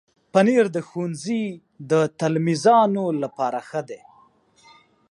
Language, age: Pashto, 30-39